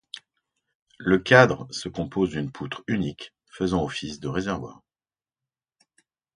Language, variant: French, Français de métropole